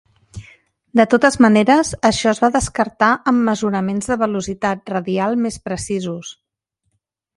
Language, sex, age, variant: Catalan, female, 40-49, Central